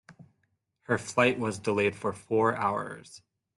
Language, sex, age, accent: English, male, 19-29, Canadian English